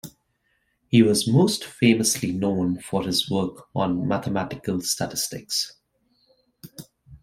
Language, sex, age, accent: English, male, 30-39, India and South Asia (India, Pakistan, Sri Lanka)